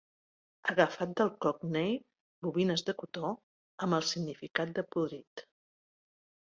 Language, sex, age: Catalan, female, 60-69